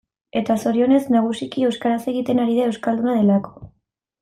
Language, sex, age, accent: Basque, female, 19-29, Erdialdekoa edo Nafarra (Gipuzkoa, Nafarroa)